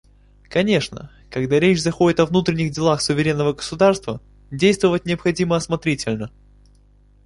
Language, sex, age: Russian, male, 19-29